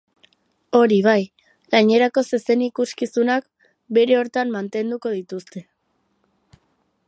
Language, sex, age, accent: Basque, female, under 19, Erdialdekoa edo Nafarra (Gipuzkoa, Nafarroa)